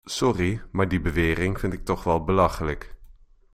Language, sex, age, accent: Dutch, male, under 19, Nederlands Nederlands